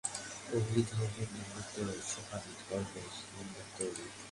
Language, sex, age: Bengali, male, under 19